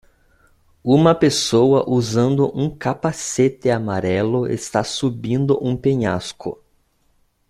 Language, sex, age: Portuguese, male, 19-29